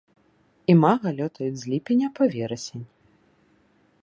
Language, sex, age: Belarusian, female, 30-39